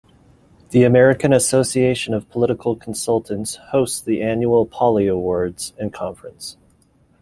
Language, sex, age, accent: English, male, 30-39, United States English